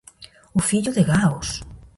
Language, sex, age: Galician, female, 60-69